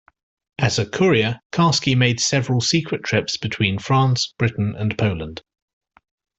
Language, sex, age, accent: English, male, 40-49, England English